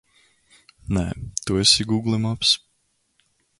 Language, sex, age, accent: Latvian, male, 19-29, Vidzemes